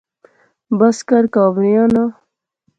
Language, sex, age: Pahari-Potwari, female, 19-29